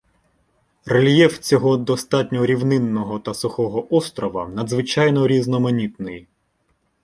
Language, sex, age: Ukrainian, male, 19-29